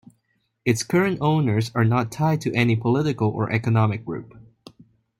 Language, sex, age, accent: English, male, 19-29, United States English